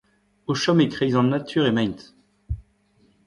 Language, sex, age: Breton, male, 19-29